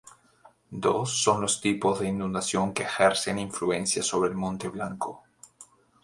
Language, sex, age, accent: Spanish, male, 19-29, México